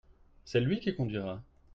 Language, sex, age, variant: French, male, 30-39, Français de métropole